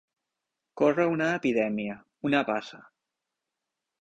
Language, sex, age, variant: Catalan, male, 19-29, Central